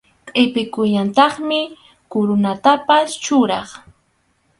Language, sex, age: Arequipa-La Unión Quechua, female, 19-29